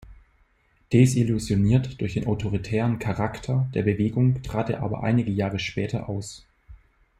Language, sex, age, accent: German, male, 30-39, Deutschland Deutsch